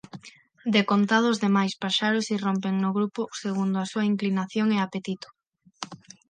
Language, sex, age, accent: Galician, female, under 19, Central (gheada); Neofalante